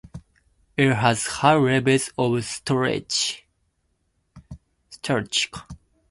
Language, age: English, 19-29